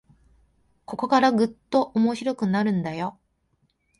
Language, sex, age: Japanese, female, 19-29